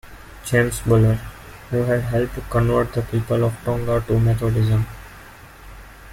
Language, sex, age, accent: English, male, 19-29, India and South Asia (India, Pakistan, Sri Lanka)